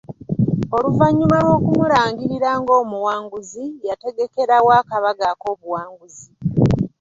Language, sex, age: Ganda, female, 50-59